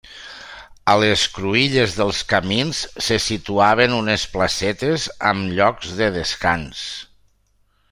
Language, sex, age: Catalan, male, 60-69